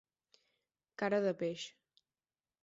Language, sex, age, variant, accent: Catalan, female, 19-29, Balear, menorquí